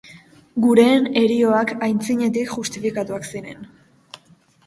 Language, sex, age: Basque, female, under 19